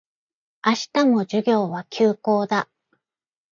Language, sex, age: Japanese, female, 50-59